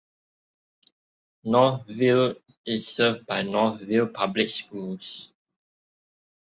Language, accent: English, Malaysian English